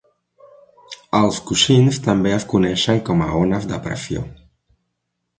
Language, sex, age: Catalan, male, 19-29